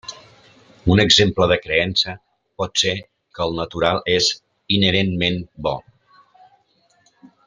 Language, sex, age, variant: Catalan, male, 50-59, Central